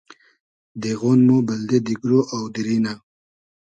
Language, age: Hazaragi, 19-29